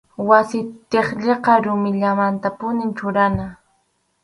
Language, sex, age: Arequipa-La Unión Quechua, female, under 19